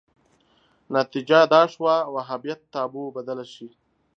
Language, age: Pashto, 19-29